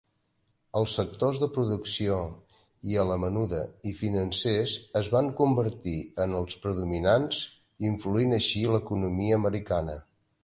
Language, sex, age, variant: Catalan, male, 50-59, Nord-Occidental